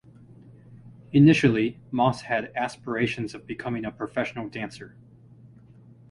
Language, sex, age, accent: English, male, 40-49, United States English